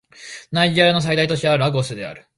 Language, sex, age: Japanese, male, 19-29